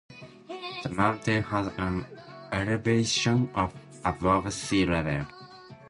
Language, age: English, under 19